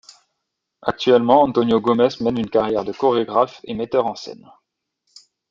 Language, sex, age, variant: French, male, 30-39, Français de métropole